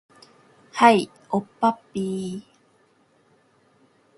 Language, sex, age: Japanese, female, under 19